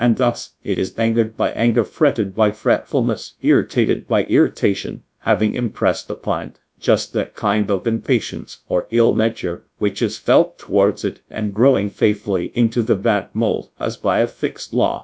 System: TTS, GradTTS